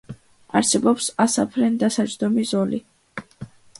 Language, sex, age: Georgian, female, under 19